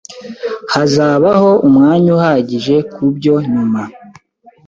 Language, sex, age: Kinyarwanda, male, 19-29